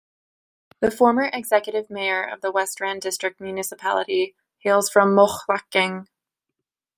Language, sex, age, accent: English, female, 19-29, Canadian English